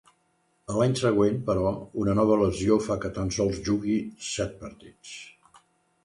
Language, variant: Catalan, Central